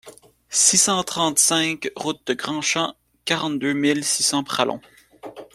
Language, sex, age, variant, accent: French, male, 19-29, Français d'Amérique du Nord, Français du Canada